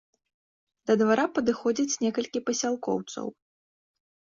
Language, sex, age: Belarusian, female, 19-29